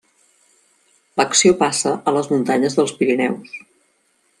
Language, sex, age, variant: Catalan, female, 50-59, Central